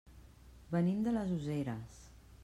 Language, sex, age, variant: Catalan, female, 40-49, Central